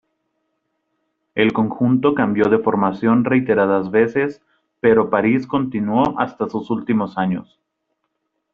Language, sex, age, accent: Spanish, male, 19-29, México